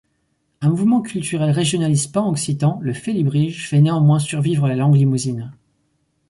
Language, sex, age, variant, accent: French, male, 19-29, Français de métropole, Français de l'est de la France